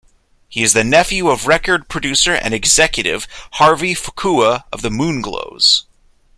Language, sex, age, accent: English, male, 19-29, United States English